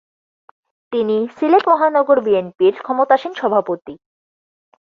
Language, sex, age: Bengali, female, 19-29